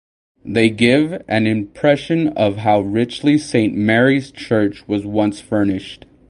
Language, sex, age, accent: English, male, 19-29, United States English